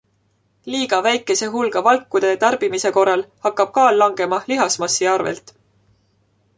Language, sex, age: Estonian, female, 19-29